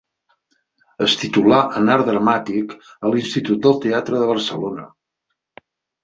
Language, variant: Catalan, Central